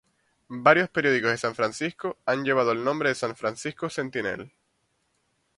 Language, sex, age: Spanish, male, 19-29